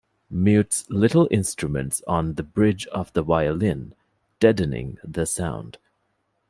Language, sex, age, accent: English, male, 30-39, United States English